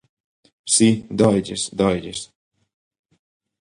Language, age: Galician, 30-39